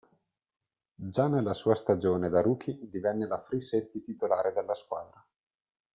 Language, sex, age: Italian, male, 19-29